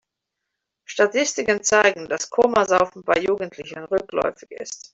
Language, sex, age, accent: German, female, 40-49, Deutschland Deutsch